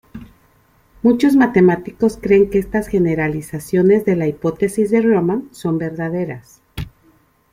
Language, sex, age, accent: Spanish, female, 50-59, México